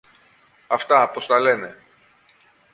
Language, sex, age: Greek, male, 40-49